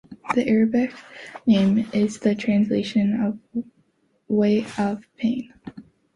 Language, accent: English, United States English